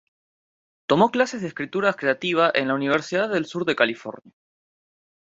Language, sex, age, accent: Spanish, male, under 19, Rioplatense: Argentina, Uruguay, este de Bolivia, Paraguay